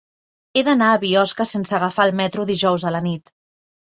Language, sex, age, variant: Catalan, female, 19-29, Central